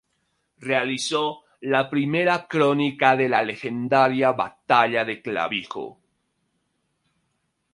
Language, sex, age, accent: Spanish, male, 30-39, Andino-Pacífico: Colombia, Perú, Ecuador, oeste de Bolivia y Venezuela andina